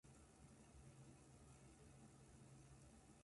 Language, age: Japanese, 19-29